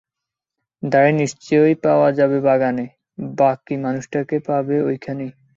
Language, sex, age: Bengali, male, 19-29